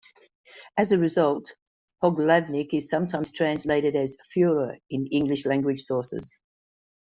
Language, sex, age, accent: English, female, 50-59, Australian English